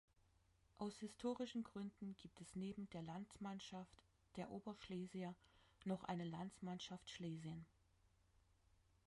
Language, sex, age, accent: German, female, 30-39, Deutschland Deutsch